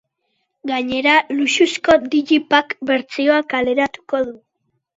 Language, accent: Basque, Mendebalekoa (Araba, Bizkaia, Gipuzkoako mendebaleko herri batzuk)